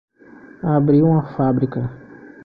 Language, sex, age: Portuguese, male, 30-39